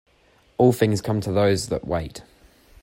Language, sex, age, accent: English, male, 19-29, England English